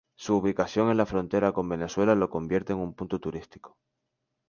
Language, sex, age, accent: Spanish, male, 19-29, España: Islas Canarias